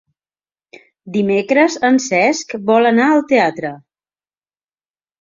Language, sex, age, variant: Catalan, female, 50-59, Central